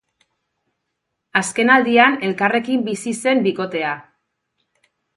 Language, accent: Basque, Erdialdekoa edo Nafarra (Gipuzkoa, Nafarroa)